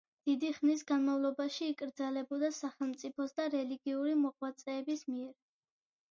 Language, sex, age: Georgian, female, 30-39